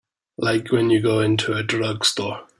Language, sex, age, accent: English, male, 30-39, Scottish English